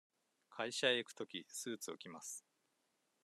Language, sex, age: Japanese, male, 40-49